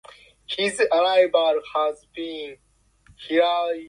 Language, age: English, 19-29